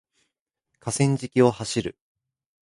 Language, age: Japanese, 19-29